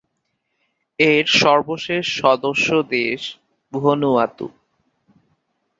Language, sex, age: Bengali, male, 19-29